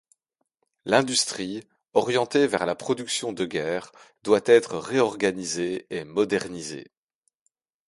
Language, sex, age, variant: French, male, 40-49, Français de métropole